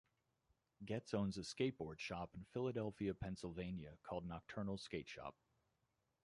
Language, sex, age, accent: English, male, 30-39, United States English